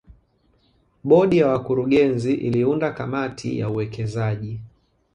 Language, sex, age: Swahili, male, 30-39